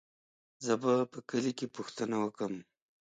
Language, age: Pashto, 30-39